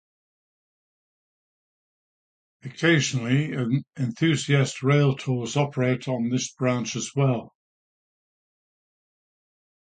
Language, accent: English, England English